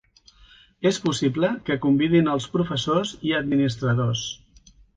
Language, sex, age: Catalan, male, 60-69